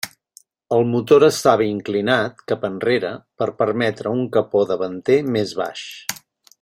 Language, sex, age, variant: Catalan, male, 50-59, Central